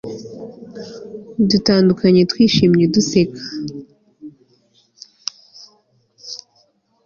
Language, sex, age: Kinyarwanda, female, 19-29